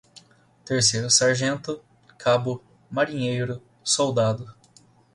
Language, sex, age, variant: Portuguese, male, 19-29, Portuguese (Brasil)